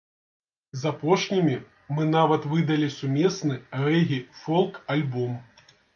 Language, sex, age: Belarusian, male, 30-39